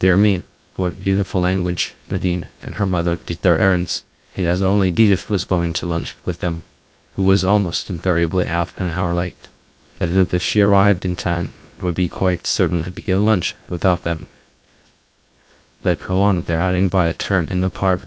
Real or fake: fake